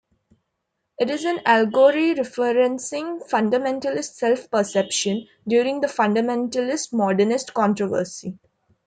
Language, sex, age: English, female, 19-29